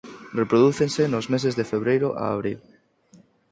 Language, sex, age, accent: Galician, male, 19-29, Normativo (estándar)